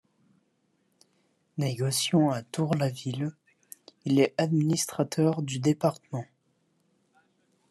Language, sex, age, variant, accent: French, male, 19-29, Français d'Europe, Français de Suisse